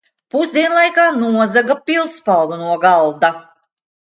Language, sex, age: Latvian, female, 60-69